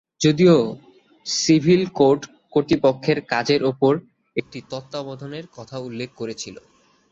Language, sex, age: Bengali, male, under 19